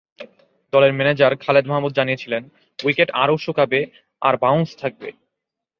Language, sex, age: Bengali, male, under 19